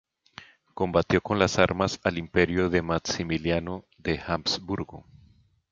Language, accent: Spanish, Andino-Pacífico: Colombia, Perú, Ecuador, oeste de Bolivia y Venezuela andina